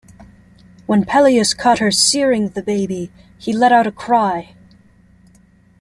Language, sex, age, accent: English, female, 19-29, United States English